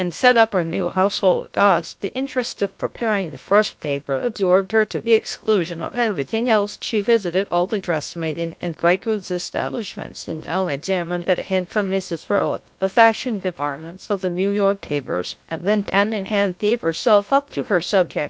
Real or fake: fake